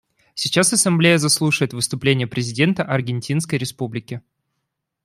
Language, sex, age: Russian, male, 19-29